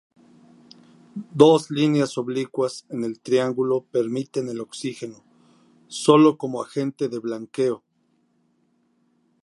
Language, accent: Spanish, México